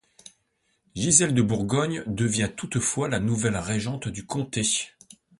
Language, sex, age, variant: French, male, 40-49, Français de métropole